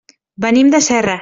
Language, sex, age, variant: Catalan, female, 19-29, Central